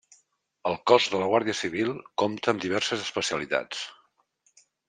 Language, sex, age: Catalan, male, 40-49